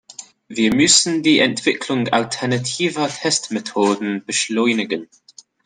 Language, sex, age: German, male, 19-29